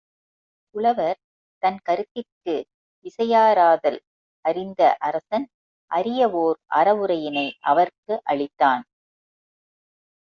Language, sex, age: Tamil, female, 50-59